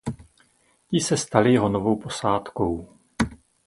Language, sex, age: Czech, male, 50-59